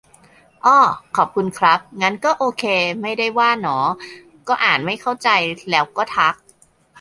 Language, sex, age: Thai, male, under 19